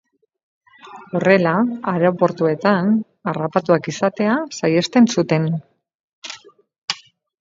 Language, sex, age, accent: Basque, female, 50-59, Mendebalekoa (Araba, Bizkaia, Gipuzkoako mendebaleko herri batzuk)